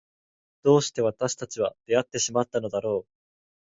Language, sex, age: Japanese, male, 19-29